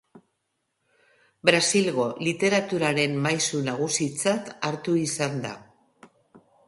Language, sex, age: Basque, female, 50-59